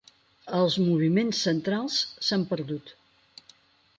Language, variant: Catalan, Central